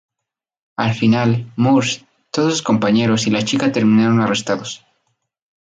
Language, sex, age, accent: Spanish, male, 19-29, México